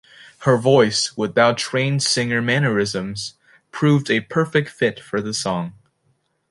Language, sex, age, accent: English, male, 19-29, United States English